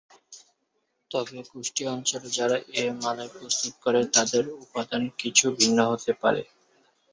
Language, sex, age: Bengali, male, 19-29